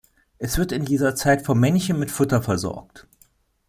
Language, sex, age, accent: German, male, 19-29, Deutschland Deutsch